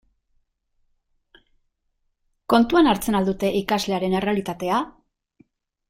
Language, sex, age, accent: Basque, female, 40-49, Erdialdekoa edo Nafarra (Gipuzkoa, Nafarroa)